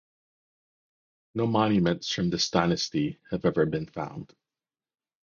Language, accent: English, United States English